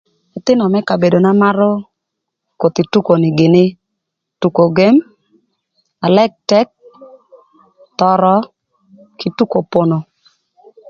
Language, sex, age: Thur, female, 30-39